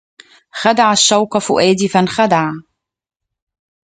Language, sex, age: Arabic, female, 19-29